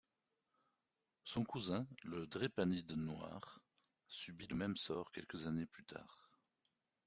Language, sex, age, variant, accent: French, male, 50-59, Français d'Europe, Français de Belgique